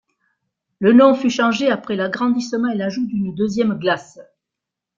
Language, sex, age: French, female, 60-69